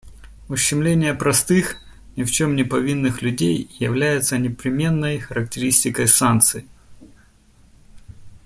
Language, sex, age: Russian, male, 40-49